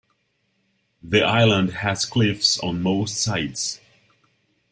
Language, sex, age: English, male, 30-39